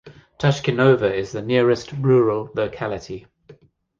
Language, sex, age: English, male, 50-59